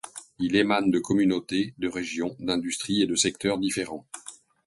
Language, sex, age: French, male, 50-59